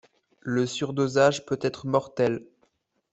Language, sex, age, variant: French, male, under 19, Français de métropole